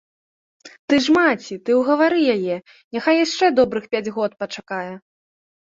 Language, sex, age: Belarusian, female, 19-29